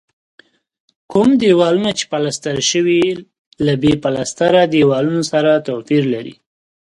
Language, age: Pashto, 19-29